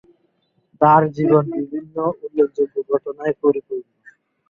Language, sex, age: Bengali, male, 19-29